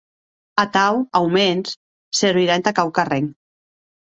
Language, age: Occitan, 50-59